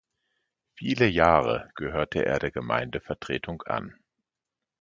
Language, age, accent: German, 50-59, Deutschland Deutsch